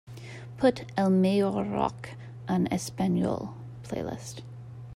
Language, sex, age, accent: English, female, 30-39, United States English